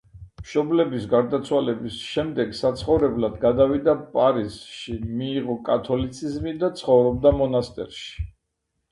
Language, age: Georgian, 60-69